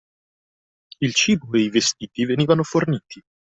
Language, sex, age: Italian, male, 30-39